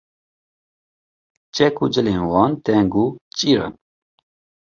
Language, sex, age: Kurdish, male, 40-49